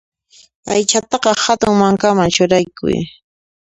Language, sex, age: Puno Quechua, female, 30-39